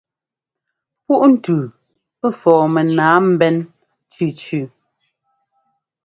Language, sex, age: Ngomba, female, 40-49